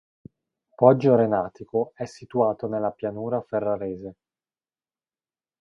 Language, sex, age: Italian, male, 19-29